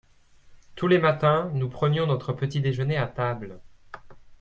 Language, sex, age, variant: French, male, 30-39, Français de métropole